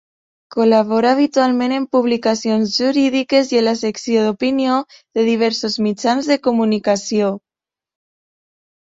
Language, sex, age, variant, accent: Catalan, female, 19-29, Septentrional, septentrional